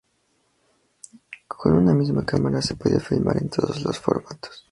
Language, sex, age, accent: Spanish, male, 19-29, México